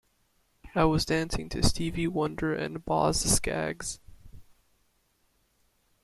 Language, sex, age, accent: English, male, 19-29, United States English